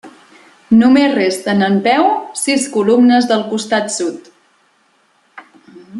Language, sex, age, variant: Catalan, female, 30-39, Central